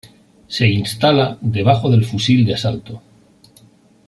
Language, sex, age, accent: Spanish, male, 50-59, España: Norte peninsular (Asturias, Castilla y León, Cantabria, País Vasco, Navarra, Aragón, La Rioja, Guadalajara, Cuenca)